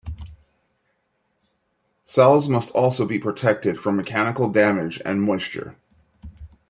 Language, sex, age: English, male, 40-49